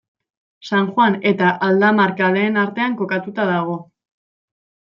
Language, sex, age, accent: Basque, female, 19-29, Mendebalekoa (Araba, Bizkaia, Gipuzkoako mendebaleko herri batzuk)